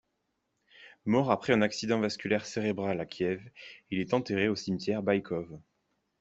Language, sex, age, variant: French, male, 19-29, Français de métropole